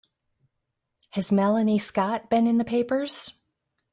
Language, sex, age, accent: English, female, 50-59, United States English